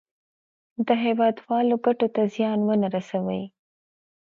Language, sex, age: Pashto, female, 40-49